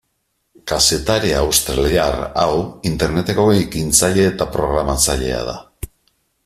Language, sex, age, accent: Basque, male, 50-59, Mendebalekoa (Araba, Bizkaia, Gipuzkoako mendebaleko herri batzuk)